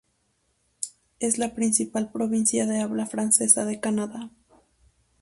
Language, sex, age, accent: Spanish, female, 19-29, México